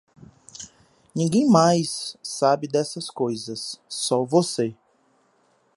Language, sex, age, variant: Portuguese, male, 19-29, Portuguese (Brasil)